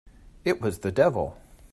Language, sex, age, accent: English, male, 30-39, United States English